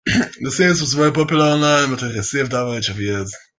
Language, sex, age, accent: English, male, under 19, England English